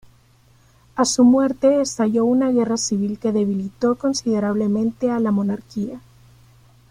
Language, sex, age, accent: Spanish, female, 30-39, América central